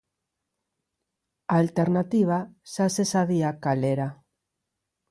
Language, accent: Galician, Normativo (estándar)